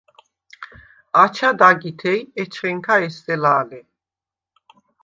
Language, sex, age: Svan, female, 50-59